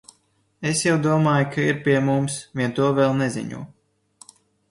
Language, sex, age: Latvian, male, 19-29